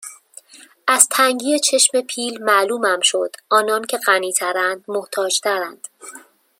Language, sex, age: Persian, female, 30-39